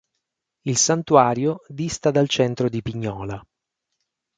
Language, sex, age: Italian, male, 40-49